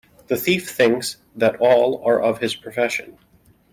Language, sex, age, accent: English, male, 30-39, United States English